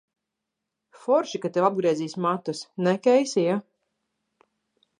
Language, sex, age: Latvian, female, 40-49